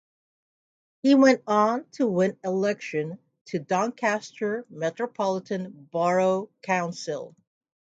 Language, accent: English, United States English